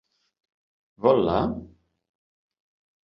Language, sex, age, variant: Catalan, male, 40-49, Central